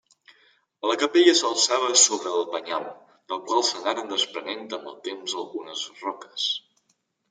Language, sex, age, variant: Catalan, male, 19-29, Balear